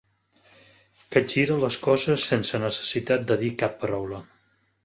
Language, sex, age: Catalan, male, 50-59